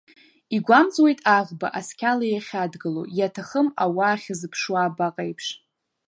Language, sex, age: Abkhazian, female, under 19